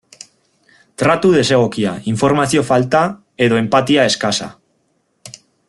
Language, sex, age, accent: Basque, male, 19-29, Erdialdekoa edo Nafarra (Gipuzkoa, Nafarroa)